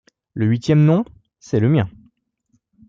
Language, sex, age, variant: French, male, 19-29, Français de métropole